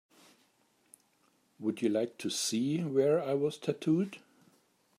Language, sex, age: English, male, 50-59